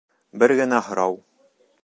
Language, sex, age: Bashkir, male, under 19